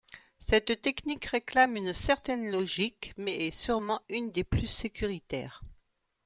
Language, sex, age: French, female, 50-59